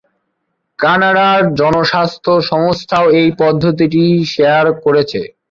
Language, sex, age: Bengali, male, 19-29